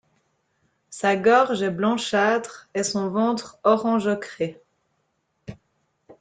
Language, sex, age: French, female, 30-39